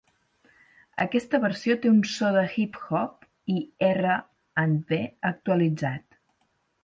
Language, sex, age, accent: Catalan, female, 30-39, gironí